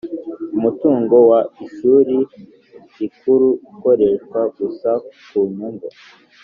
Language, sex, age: Kinyarwanda, male, under 19